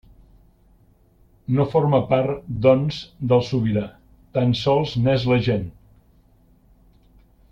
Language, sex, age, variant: Catalan, male, 60-69, Central